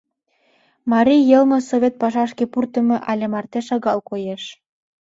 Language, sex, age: Mari, female, under 19